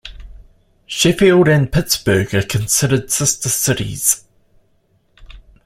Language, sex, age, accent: English, male, 50-59, New Zealand English